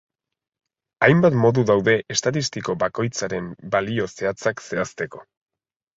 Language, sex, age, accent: Basque, male, 19-29, Erdialdekoa edo Nafarra (Gipuzkoa, Nafarroa)